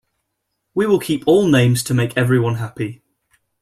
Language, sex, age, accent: English, male, 19-29, England English